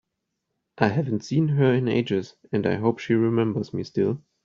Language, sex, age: English, male, 30-39